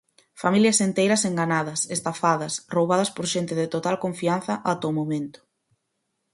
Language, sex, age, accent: Galician, female, 19-29, Normativo (estándar)